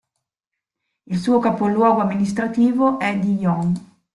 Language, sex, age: Italian, female, 40-49